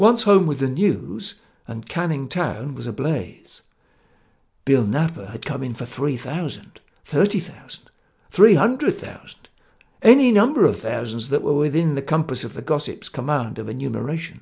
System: none